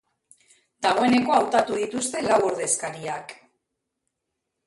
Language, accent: Basque, Mendebalekoa (Araba, Bizkaia, Gipuzkoako mendebaleko herri batzuk)